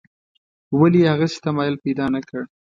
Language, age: Pashto, 19-29